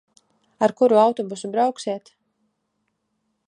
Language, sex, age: Latvian, female, 19-29